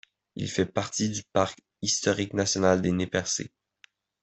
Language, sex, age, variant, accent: French, male, under 19, Français d'Amérique du Nord, Français du Canada